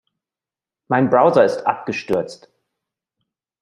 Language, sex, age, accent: German, male, 40-49, Deutschland Deutsch